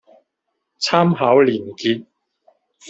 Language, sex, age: Chinese, male, 40-49